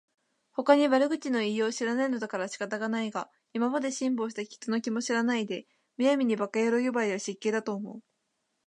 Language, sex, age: Japanese, female, 19-29